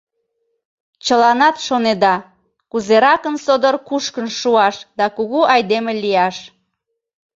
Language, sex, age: Mari, female, 30-39